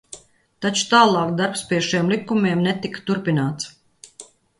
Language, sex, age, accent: Latvian, female, 50-59, Kurzeme